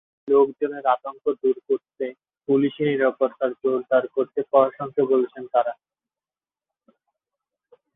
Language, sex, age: Bengali, male, 19-29